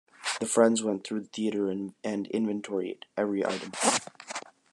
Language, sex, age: English, male, under 19